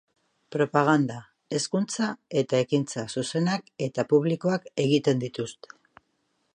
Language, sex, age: Basque, female, 50-59